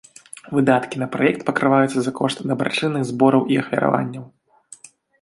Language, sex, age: Belarusian, male, 19-29